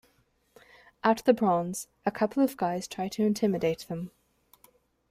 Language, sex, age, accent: English, female, 19-29, England English